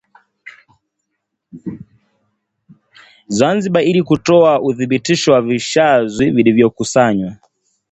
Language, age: Swahili, 19-29